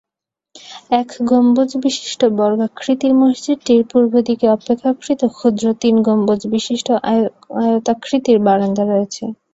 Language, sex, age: Bengali, female, 19-29